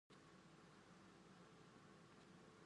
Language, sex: Indonesian, female